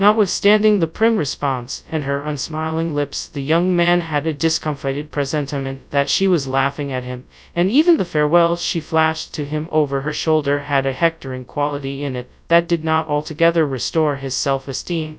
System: TTS, FastPitch